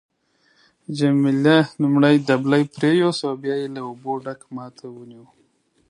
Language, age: Pashto, 30-39